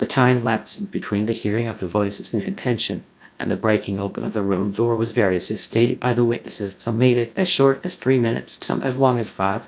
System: TTS, GlowTTS